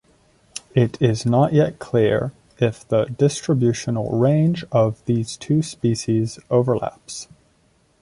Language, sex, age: English, male, 19-29